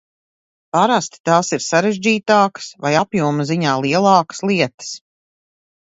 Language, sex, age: Latvian, female, 40-49